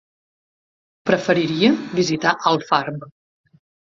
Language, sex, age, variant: Catalan, female, 40-49, Central